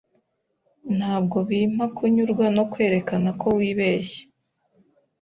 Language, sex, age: Kinyarwanda, female, 19-29